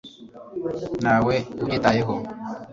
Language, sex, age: Kinyarwanda, male, 30-39